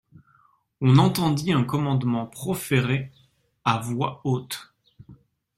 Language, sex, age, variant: French, male, 30-39, Français de métropole